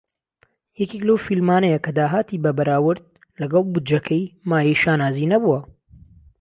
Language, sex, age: Central Kurdish, male, 19-29